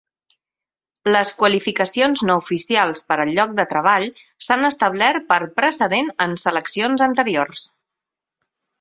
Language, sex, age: Catalan, female, 40-49